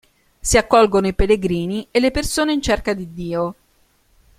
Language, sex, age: Italian, female, 40-49